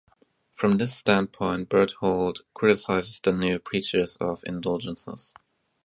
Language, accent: English, United States English